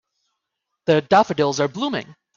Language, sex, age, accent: English, male, 30-39, United States English